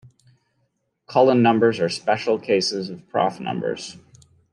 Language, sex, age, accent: English, male, 30-39, United States English